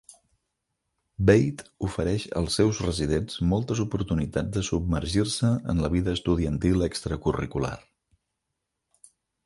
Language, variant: Catalan, Central